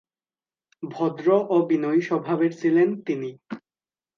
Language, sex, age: Bengali, male, 19-29